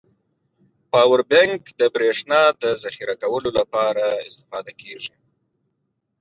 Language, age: Pashto, 30-39